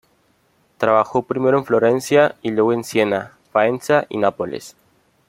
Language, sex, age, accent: Spanish, male, 19-29, México